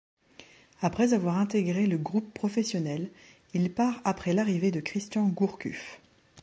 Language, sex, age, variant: French, female, 30-39, Français de métropole